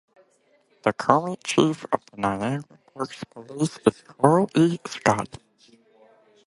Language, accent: English, United States English